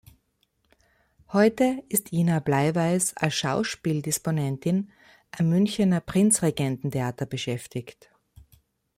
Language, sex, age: German, female, 50-59